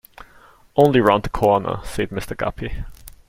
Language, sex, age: English, male, 30-39